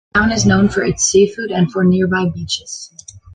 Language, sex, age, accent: English, female, 19-29, Canadian English